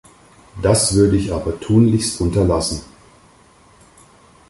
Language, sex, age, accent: German, male, 50-59, Deutschland Deutsch